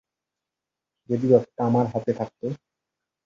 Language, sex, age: Bengali, male, 19-29